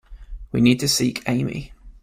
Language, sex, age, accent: English, male, 19-29, England English